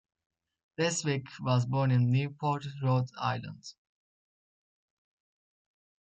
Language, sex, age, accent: English, male, under 19, United States English